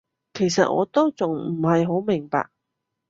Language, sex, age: Cantonese, female, 30-39